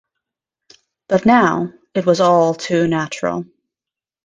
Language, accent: English, United States English